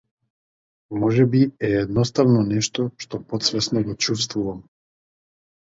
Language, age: Macedonian, 40-49